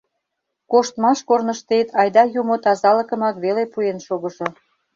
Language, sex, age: Mari, female, 50-59